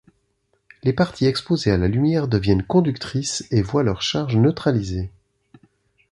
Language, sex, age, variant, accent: French, male, 40-49, Français d'Europe, Français de Suisse